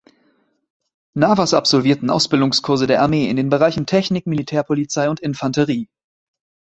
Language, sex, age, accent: German, male, 19-29, Deutschland Deutsch